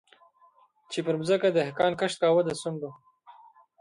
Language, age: Pashto, 19-29